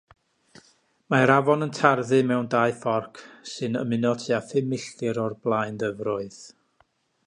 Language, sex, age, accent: Welsh, male, 50-59, Y Deyrnas Unedig Cymraeg